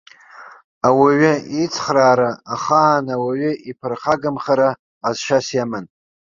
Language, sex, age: Abkhazian, male, 40-49